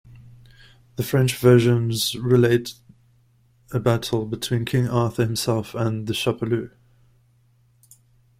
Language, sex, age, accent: English, male, 30-39, Southern African (South Africa, Zimbabwe, Namibia)